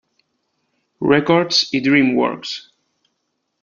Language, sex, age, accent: Spanish, male, 30-39, España: Norte peninsular (Asturias, Castilla y León, Cantabria, País Vasco, Navarra, Aragón, La Rioja, Guadalajara, Cuenca)